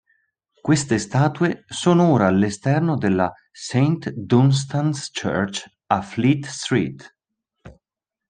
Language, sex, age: Italian, male, 30-39